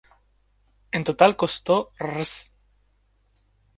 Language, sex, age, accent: Spanish, male, 19-29, España: Islas Canarias